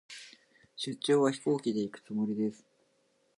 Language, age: Japanese, 40-49